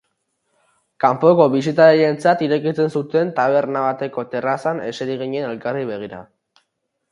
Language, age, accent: Basque, 19-29, Erdialdekoa edo Nafarra (Gipuzkoa, Nafarroa)